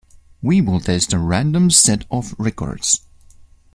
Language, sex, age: English, male, 19-29